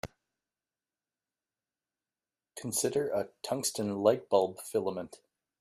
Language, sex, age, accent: English, male, 30-39, Canadian English